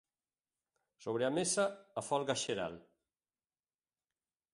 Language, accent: Galician, Oriental (común en zona oriental)